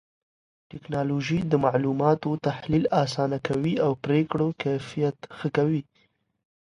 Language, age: Pashto, under 19